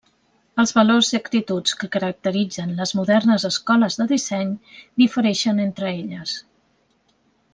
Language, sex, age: Catalan, female, 40-49